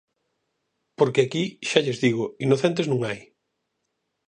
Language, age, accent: Galician, 40-49, Normativo (estándar)